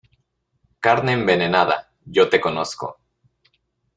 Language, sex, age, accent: Spanish, male, 19-29, México